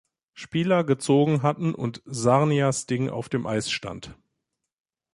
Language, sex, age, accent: German, male, 19-29, Deutschland Deutsch